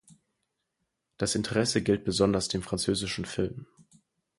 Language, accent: German, Deutschland Deutsch